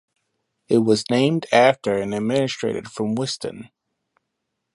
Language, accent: English, United States English